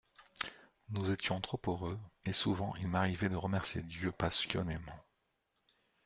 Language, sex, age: French, male, 50-59